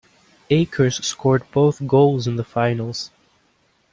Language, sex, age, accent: English, male, under 19, United States English